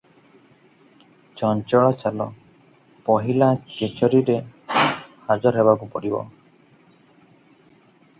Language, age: Odia, 19-29